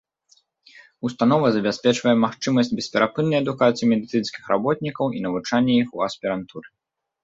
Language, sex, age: Belarusian, male, 30-39